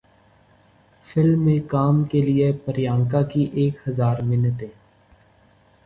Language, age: Urdu, 19-29